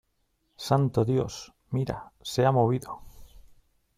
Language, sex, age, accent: Spanish, male, 40-49, España: Norte peninsular (Asturias, Castilla y León, Cantabria, País Vasco, Navarra, Aragón, La Rioja, Guadalajara, Cuenca)